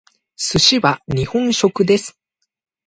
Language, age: Japanese, 19-29